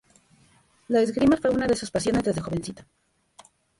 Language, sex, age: Spanish, female, 30-39